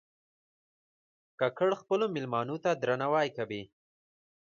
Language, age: Pashto, 19-29